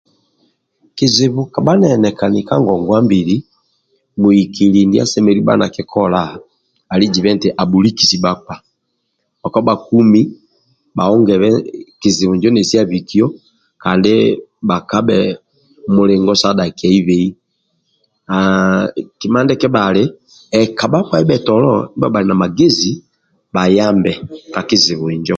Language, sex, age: Amba (Uganda), male, 50-59